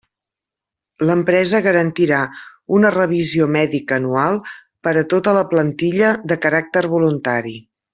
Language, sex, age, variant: Catalan, female, 50-59, Central